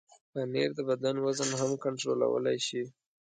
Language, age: Pashto, 19-29